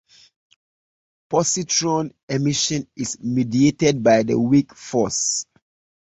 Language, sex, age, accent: English, male, 30-39, United States English